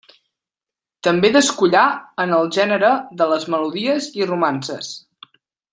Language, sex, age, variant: Catalan, male, 19-29, Central